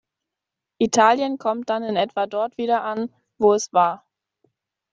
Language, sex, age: German, female, 19-29